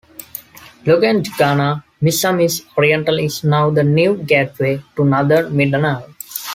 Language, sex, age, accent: English, male, 19-29, India and South Asia (India, Pakistan, Sri Lanka)